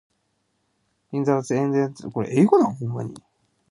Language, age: English, under 19